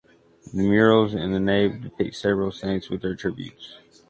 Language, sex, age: English, male, 30-39